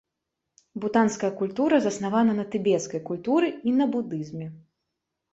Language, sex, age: Belarusian, female, 19-29